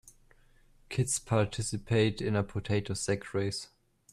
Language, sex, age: English, male, under 19